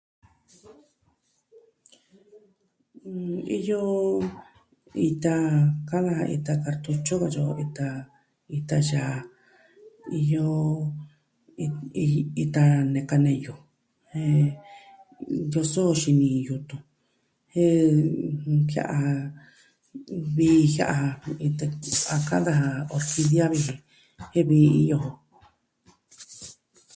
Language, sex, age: Southwestern Tlaxiaco Mixtec, female, 40-49